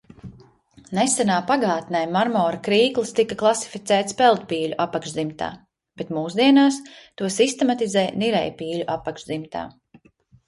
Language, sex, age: Latvian, female, 30-39